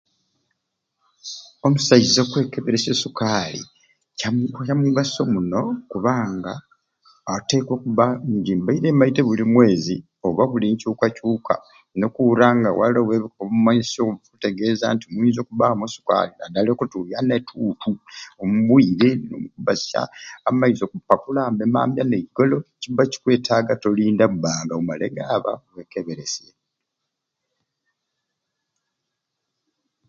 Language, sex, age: Ruuli, male, 70-79